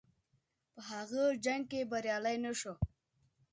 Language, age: Pashto, under 19